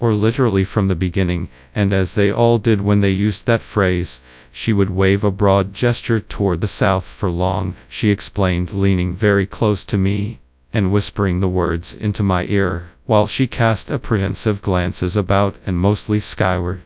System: TTS, FastPitch